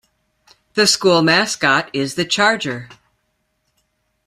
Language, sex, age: English, female, 50-59